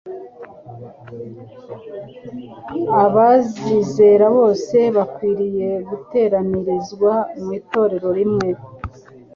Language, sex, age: Kinyarwanda, male, 19-29